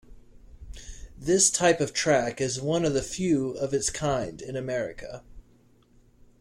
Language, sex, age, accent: English, male, 19-29, United States English